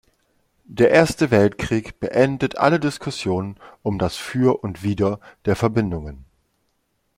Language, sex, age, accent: German, male, 40-49, Deutschland Deutsch